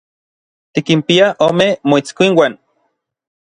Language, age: Orizaba Nahuatl, 30-39